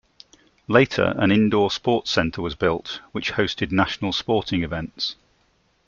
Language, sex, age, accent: English, male, 40-49, England English